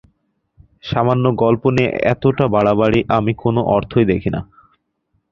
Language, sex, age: Bengali, male, 19-29